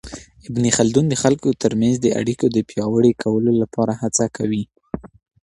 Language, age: Pashto, under 19